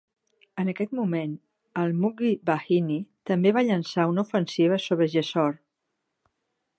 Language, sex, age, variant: Catalan, female, 40-49, Central